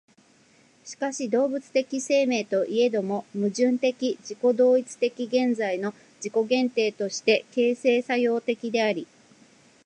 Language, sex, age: Japanese, female, 40-49